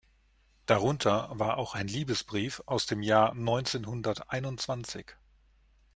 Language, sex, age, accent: German, male, 40-49, Deutschland Deutsch